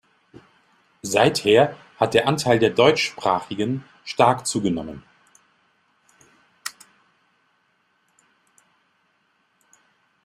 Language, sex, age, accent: German, male, 40-49, Deutschland Deutsch